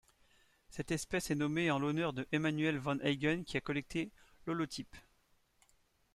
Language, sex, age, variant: French, male, 40-49, Français de métropole